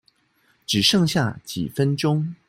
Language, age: Chinese, 30-39